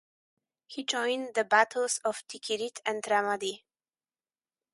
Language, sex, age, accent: English, female, 19-29, Slavic